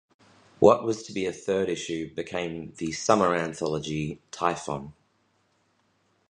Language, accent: English, Australian English